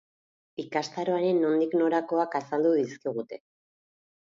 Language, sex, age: Basque, female, 40-49